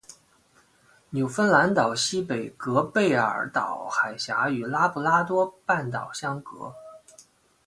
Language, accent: Chinese, 出生地：山东省